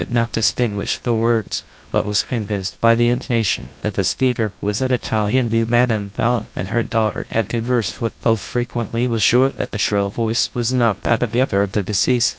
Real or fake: fake